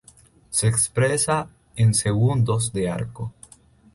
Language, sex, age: Spanish, male, 19-29